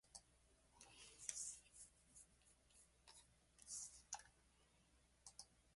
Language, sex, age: Japanese, female, under 19